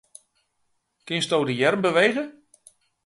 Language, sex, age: Western Frisian, male, 50-59